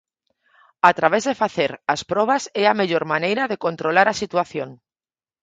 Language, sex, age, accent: Galician, female, 40-49, Normativo (estándar)